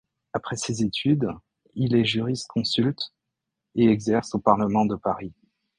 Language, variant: French, Français de métropole